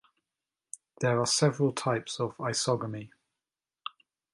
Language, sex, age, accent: English, male, 40-49, England English